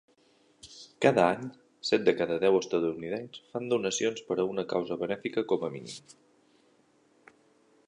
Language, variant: Catalan, Central